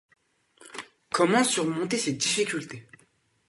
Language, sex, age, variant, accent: French, female, under 19, Français du nord de l'Afrique, Français du Maroc